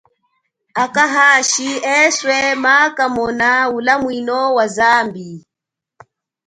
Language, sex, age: Chokwe, female, 30-39